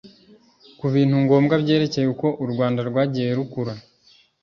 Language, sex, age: Kinyarwanda, male, 19-29